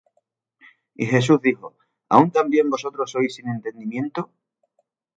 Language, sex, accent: Spanish, male, España: Sur peninsular (Andalucia, Extremadura, Murcia)